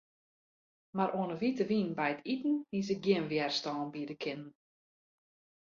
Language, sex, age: Western Frisian, female, 40-49